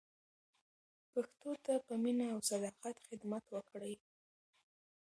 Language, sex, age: Pashto, female, under 19